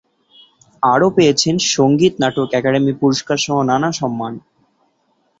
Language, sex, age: Bengali, male, 19-29